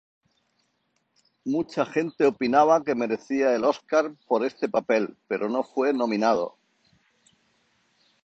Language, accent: Spanish, España: Sur peninsular (Andalucia, Extremadura, Murcia)